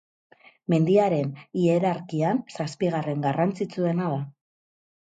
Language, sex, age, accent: Basque, female, 30-39, Mendebalekoa (Araba, Bizkaia, Gipuzkoako mendebaleko herri batzuk)